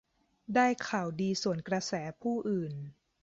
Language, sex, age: Thai, female, 30-39